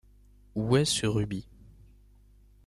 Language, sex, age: French, male, under 19